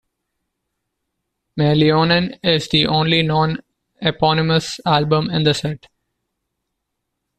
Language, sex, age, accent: English, male, 40-49, India and South Asia (India, Pakistan, Sri Lanka)